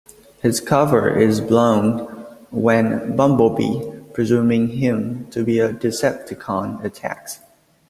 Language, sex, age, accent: English, male, 19-29, United States English